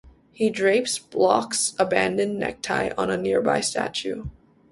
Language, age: English, 19-29